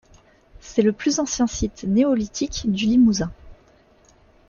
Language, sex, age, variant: French, female, 19-29, Français de métropole